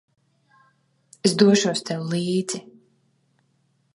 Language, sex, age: Latvian, female, 30-39